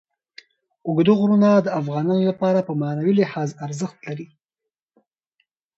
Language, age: Pashto, 19-29